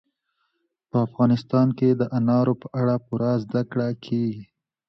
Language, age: Pashto, 19-29